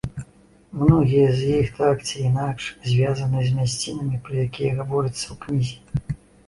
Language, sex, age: Belarusian, male, 50-59